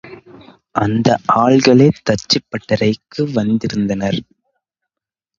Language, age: Tamil, under 19